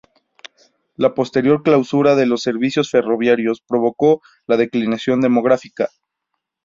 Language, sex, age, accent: Spanish, male, 19-29, México